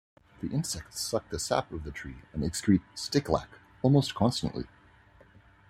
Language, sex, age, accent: English, male, 19-29, United States English